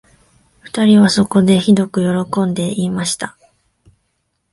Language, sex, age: Japanese, female, 19-29